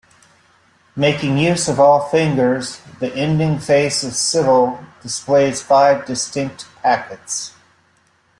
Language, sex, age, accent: English, male, 40-49, United States English